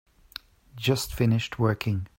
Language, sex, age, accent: English, male, 40-49, United States English